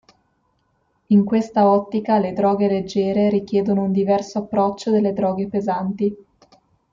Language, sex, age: Italian, female, 19-29